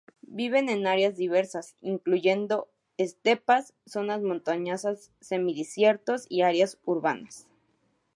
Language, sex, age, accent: Spanish, female, under 19, México